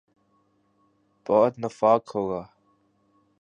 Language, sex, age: Urdu, male, 19-29